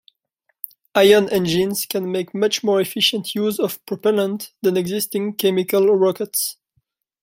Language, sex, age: English, male, 19-29